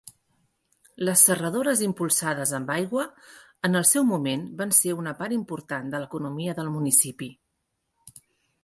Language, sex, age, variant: Catalan, female, 40-49, Central